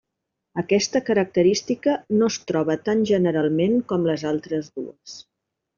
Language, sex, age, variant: Catalan, female, 50-59, Central